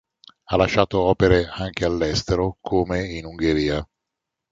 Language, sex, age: Italian, male, 60-69